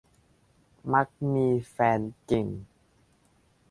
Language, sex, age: Thai, male, under 19